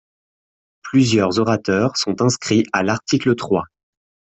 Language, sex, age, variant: French, male, 19-29, Français de métropole